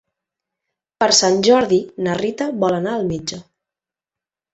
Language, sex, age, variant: Catalan, female, under 19, Central